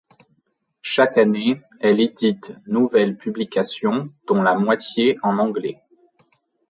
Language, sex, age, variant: French, male, 30-39, Français de métropole